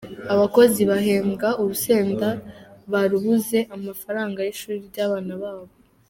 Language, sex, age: Kinyarwanda, female, under 19